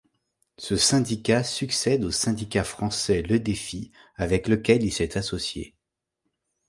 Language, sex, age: French, male, 30-39